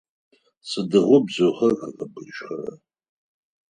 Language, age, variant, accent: Adyghe, 40-49, Адыгабзэ (Кирил, пстэумэ зэдыряе), Кıэмгуй (Çemguy)